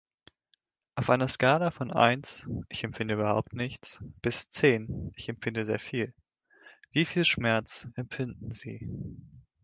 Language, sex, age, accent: German, male, 19-29, Deutschland Deutsch